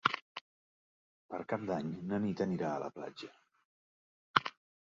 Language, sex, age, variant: Catalan, male, 50-59, Central